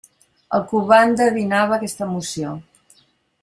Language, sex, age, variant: Catalan, female, 60-69, Central